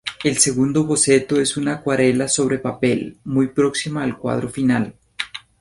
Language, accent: Spanish, Andino-Pacífico: Colombia, Perú, Ecuador, oeste de Bolivia y Venezuela andina